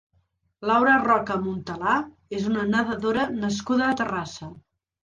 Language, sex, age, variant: Catalan, female, 40-49, Central